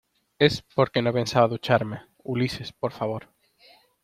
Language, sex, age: Spanish, male, 19-29